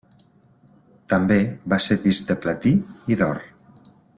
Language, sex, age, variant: Catalan, male, 40-49, Central